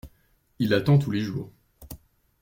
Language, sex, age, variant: French, male, 19-29, Français de métropole